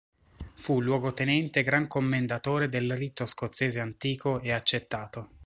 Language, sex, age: Italian, male, 30-39